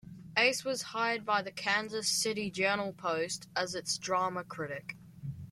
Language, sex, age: English, male, under 19